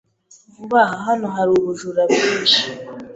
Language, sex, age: Kinyarwanda, female, 19-29